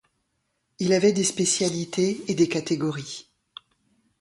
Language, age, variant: French, 60-69, Français de métropole